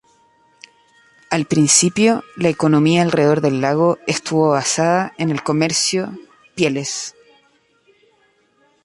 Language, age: Spanish, 40-49